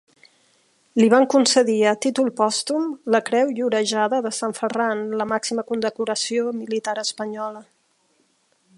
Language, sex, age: Catalan, female, 50-59